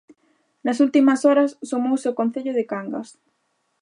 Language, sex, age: Galician, female, 19-29